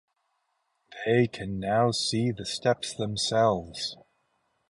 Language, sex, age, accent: English, male, 30-39, United States English